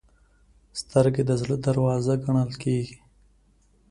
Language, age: Pashto, 19-29